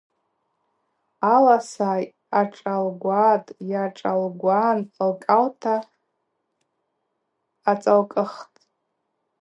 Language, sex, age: Abaza, female, 30-39